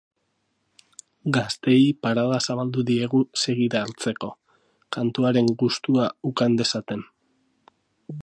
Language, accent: Basque, Mendebalekoa (Araba, Bizkaia, Gipuzkoako mendebaleko herri batzuk)